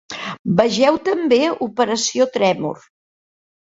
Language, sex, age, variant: Catalan, female, 60-69, Central